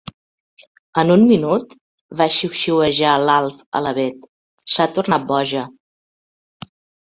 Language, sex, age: Catalan, female, 50-59